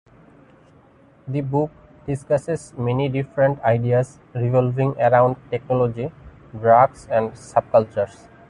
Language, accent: English, India and South Asia (India, Pakistan, Sri Lanka)